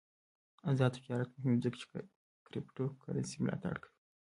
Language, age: Pashto, 19-29